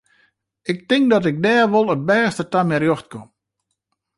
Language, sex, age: Western Frisian, male, 40-49